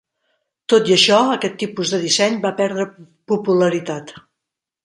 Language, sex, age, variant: Catalan, female, 40-49, Central